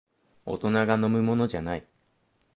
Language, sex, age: Japanese, male, 19-29